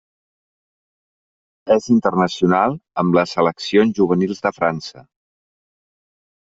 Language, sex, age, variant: Catalan, male, 40-49, Central